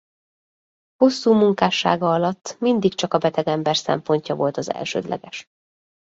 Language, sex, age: Hungarian, female, 30-39